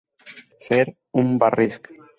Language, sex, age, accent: Catalan, male, under 19, valencià